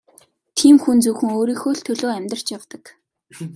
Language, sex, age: Mongolian, female, 19-29